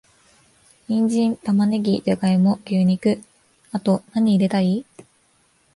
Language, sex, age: Japanese, female, 19-29